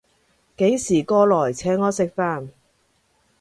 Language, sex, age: Cantonese, female, 30-39